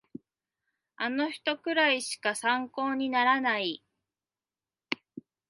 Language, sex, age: Japanese, female, 40-49